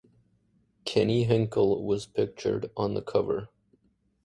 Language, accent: English, Canadian English